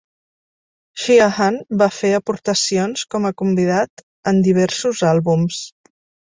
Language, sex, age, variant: Catalan, female, 50-59, Central